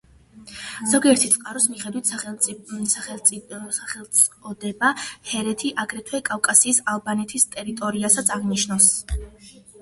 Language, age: Georgian, 30-39